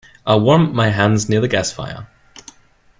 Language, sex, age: English, male, 19-29